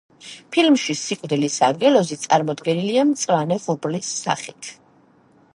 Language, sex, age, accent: Georgian, female, 19-29, ჩვეულებრივი